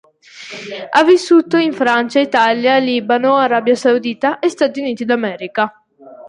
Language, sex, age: Italian, female, under 19